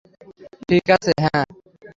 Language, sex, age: Bengali, male, under 19